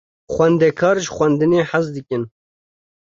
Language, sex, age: Kurdish, male, 19-29